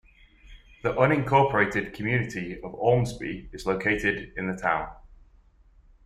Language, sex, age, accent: English, male, 19-29, England English